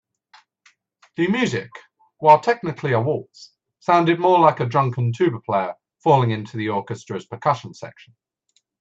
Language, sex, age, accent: English, male, 19-29, England English